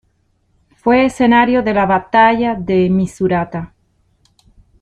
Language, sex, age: Spanish, female, 50-59